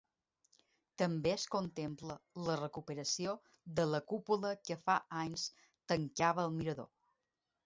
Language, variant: Catalan, Balear